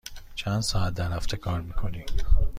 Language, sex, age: Persian, male, 30-39